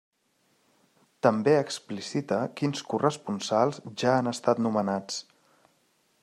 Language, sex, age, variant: Catalan, male, 30-39, Central